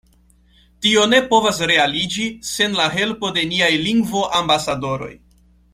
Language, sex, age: Esperanto, male, 19-29